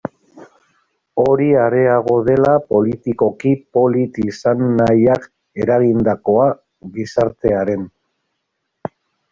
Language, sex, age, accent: Basque, male, 40-49, Mendebalekoa (Araba, Bizkaia, Gipuzkoako mendebaleko herri batzuk)